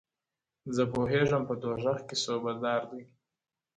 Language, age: Pashto, under 19